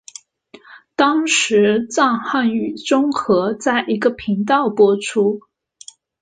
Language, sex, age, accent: Chinese, female, 19-29, 出生地：浙江省